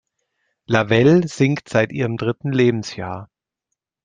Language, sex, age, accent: German, male, 30-39, Deutschland Deutsch